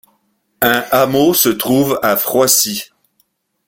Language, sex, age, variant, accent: French, male, 60-69, Français d'Amérique du Nord, Français du Canada